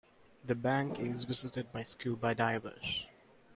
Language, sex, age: English, male, 19-29